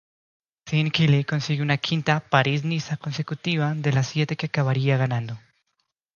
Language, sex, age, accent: Spanish, male, 19-29, Andino-Pacífico: Colombia, Perú, Ecuador, oeste de Bolivia y Venezuela andina